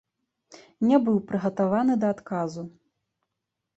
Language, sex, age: Belarusian, female, 19-29